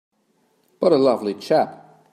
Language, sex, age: English, male, 40-49